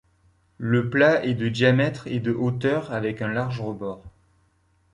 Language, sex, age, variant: French, male, 19-29, Français de métropole